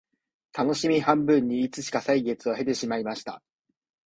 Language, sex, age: Japanese, male, 19-29